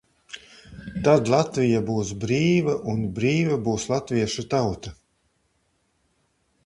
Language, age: Latvian, 50-59